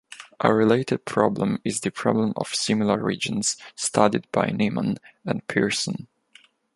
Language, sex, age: English, male, 19-29